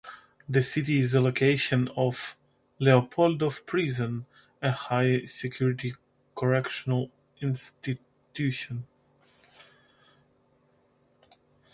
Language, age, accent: English, 19-29, Ukrainian; Italian